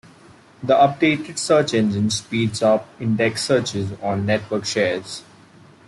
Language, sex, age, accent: English, male, 19-29, India and South Asia (India, Pakistan, Sri Lanka)